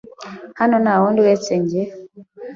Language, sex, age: Kinyarwanda, female, 19-29